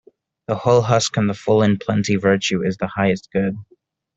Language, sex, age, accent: English, male, 19-29, United States English